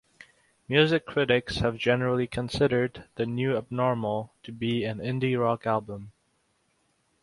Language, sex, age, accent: English, male, 19-29, India and South Asia (India, Pakistan, Sri Lanka)